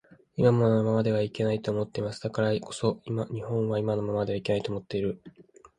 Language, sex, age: Japanese, male, 19-29